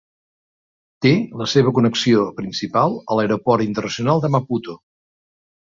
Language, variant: Catalan, Central